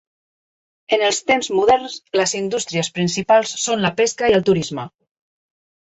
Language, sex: Catalan, female